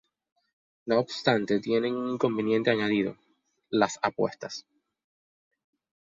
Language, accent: Spanish, Caribe: Cuba, Venezuela, Puerto Rico, República Dominicana, Panamá, Colombia caribeña, México caribeño, Costa del golfo de México